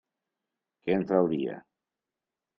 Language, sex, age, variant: Catalan, male, 60-69, Nord-Occidental